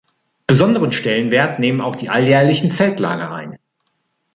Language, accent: German, Deutschland Deutsch